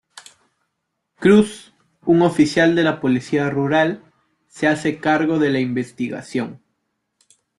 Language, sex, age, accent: Spanish, male, 19-29, Andino-Pacífico: Colombia, Perú, Ecuador, oeste de Bolivia y Venezuela andina